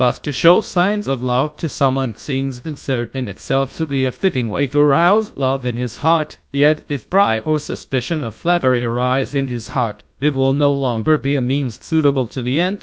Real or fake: fake